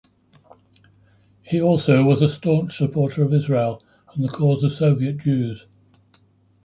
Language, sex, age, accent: English, male, 60-69, England English